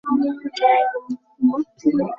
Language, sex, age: Bengali, male, 40-49